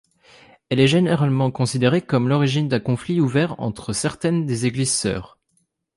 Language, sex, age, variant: French, male, 19-29, Français de métropole